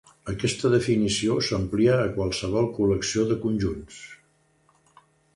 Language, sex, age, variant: Catalan, male, 70-79, Central